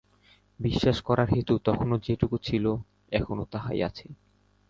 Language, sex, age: Bengali, male, 19-29